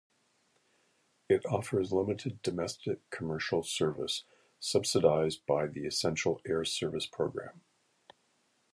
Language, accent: English, United States English